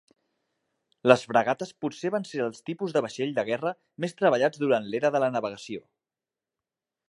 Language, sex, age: Catalan, male, 30-39